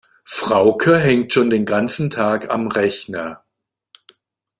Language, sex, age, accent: German, male, 60-69, Deutschland Deutsch